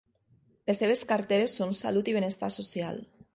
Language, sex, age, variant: Catalan, female, 30-39, Nord-Occidental